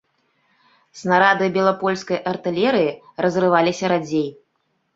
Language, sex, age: Belarusian, female, 30-39